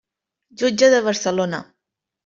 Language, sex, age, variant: Catalan, female, 19-29, Central